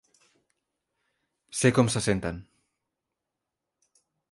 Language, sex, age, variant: Catalan, male, 19-29, Central